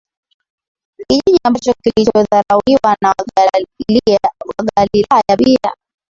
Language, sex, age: Swahili, female, 19-29